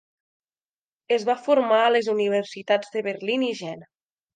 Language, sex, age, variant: Catalan, female, 19-29, Nord-Occidental